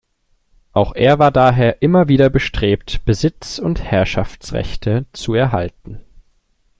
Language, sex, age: German, male, 19-29